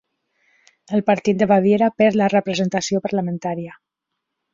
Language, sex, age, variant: Catalan, female, 30-39, Central